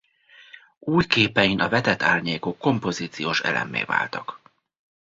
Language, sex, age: Hungarian, male, 30-39